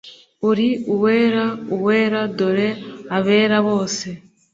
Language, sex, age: Kinyarwanda, female, 19-29